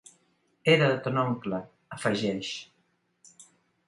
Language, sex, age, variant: Catalan, female, 60-69, Central